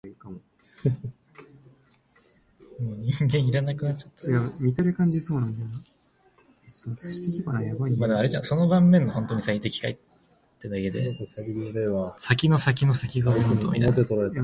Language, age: English, 30-39